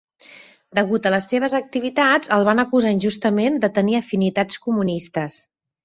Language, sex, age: Catalan, female, 40-49